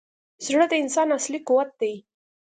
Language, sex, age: Pashto, female, 19-29